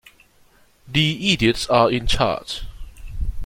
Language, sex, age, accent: English, male, 19-29, Singaporean English